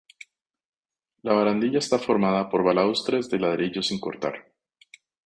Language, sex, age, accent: Spanish, male, 30-39, América central